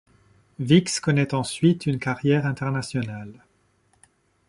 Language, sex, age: French, male, 30-39